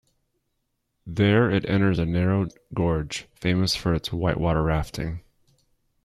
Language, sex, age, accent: English, male, 40-49, United States English